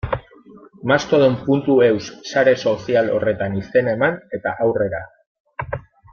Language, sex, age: Basque, male, 30-39